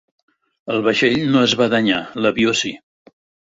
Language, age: Catalan, 70-79